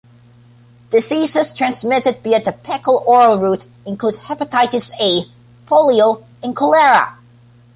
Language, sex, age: English, male, 19-29